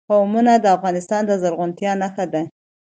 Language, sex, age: Pashto, female, 19-29